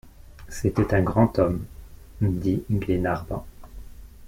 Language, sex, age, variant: French, male, 30-39, Français de métropole